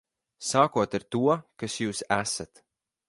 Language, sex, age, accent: Latvian, male, 19-29, Riga